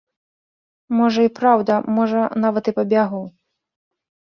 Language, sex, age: Belarusian, female, 19-29